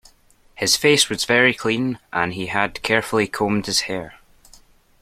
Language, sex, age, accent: English, male, under 19, Scottish English